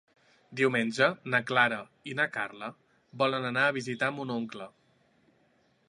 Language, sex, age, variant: Catalan, male, 19-29, Central